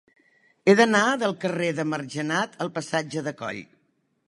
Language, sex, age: Catalan, female, 60-69